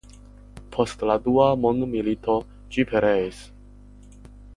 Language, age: Esperanto, under 19